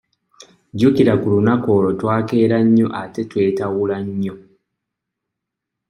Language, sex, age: Ganda, male, 19-29